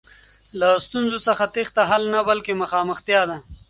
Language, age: Pashto, 19-29